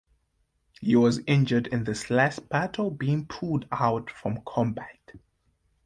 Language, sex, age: English, male, 19-29